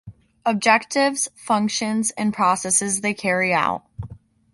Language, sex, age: English, female, under 19